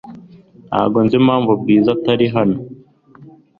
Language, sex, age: Kinyarwanda, male, under 19